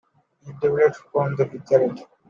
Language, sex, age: English, male, 19-29